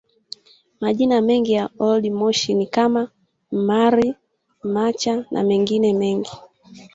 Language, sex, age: Swahili, female, 19-29